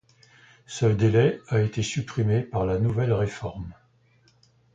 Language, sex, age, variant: French, male, 70-79, Français de métropole